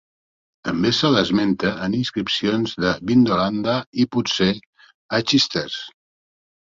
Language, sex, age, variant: Catalan, male, 60-69, Central